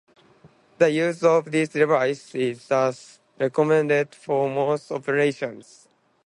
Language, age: English, 19-29